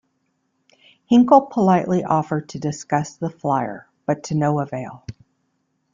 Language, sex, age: English, female, 50-59